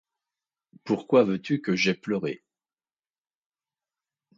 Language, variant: French, Français de métropole